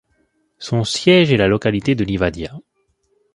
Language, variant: French, Français de métropole